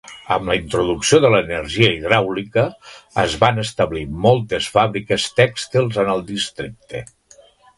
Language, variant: Catalan, Nord-Occidental